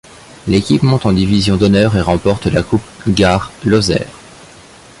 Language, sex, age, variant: French, male, 30-39, Français de métropole